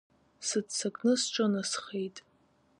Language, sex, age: Abkhazian, female, under 19